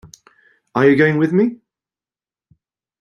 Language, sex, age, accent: English, male, 19-29, England English